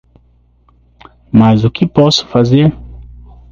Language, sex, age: Portuguese, male, 30-39